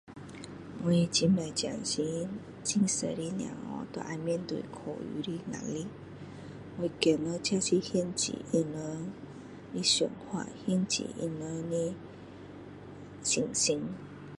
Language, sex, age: Min Dong Chinese, female, 40-49